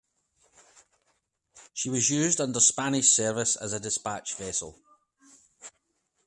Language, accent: English, Scottish English